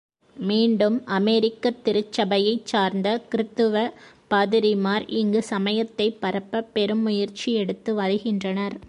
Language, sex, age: Tamil, female, 30-39